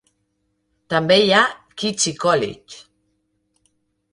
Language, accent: Catalan, valencià